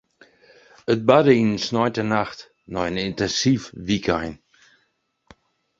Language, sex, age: Western Frisian, male, 50-59